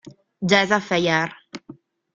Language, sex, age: Italian, female, 19-29